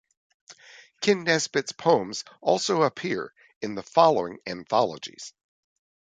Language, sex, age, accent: English, male, 50-59, United States English